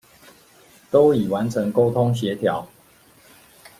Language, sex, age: Chinese, male, 50-59